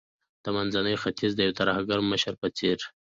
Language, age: Pashto, 19-29